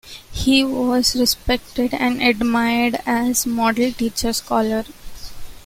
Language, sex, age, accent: English, female, 19-29, India and South Asia (India, Pakistan, Sri Lanka)